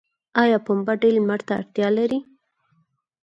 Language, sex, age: Pashto, female, 19-29